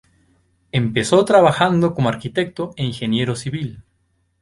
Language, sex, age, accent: Spanish, male, 19-29, México